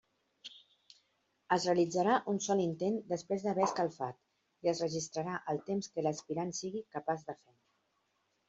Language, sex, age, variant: Catalan, female, 40-49, Central